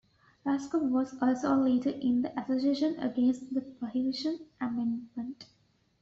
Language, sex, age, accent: English, female, 19-29, England English